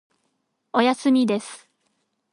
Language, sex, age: Japanese, female, 19-29